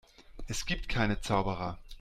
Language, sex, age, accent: German, male, 40-49, Deutschland Deutsch